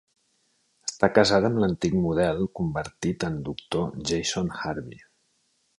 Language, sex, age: Catalan, male, 50-59